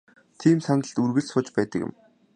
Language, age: Mongolian, 19-29